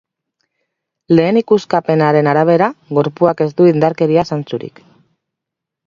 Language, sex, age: Basque, female, 40-49